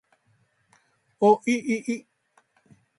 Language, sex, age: Japanese, male, 60-69